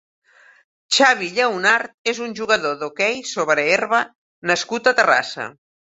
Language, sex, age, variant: Catalan, female, 60-69, Central